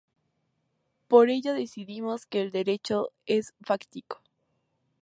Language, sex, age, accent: Spanish, female, 19-29, México